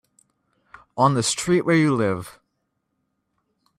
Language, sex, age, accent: English, male, under 19, United States English